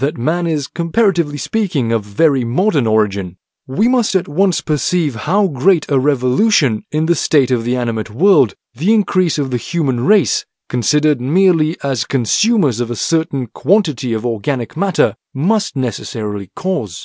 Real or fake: real